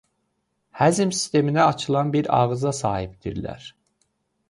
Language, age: Azerbaijani, 30-39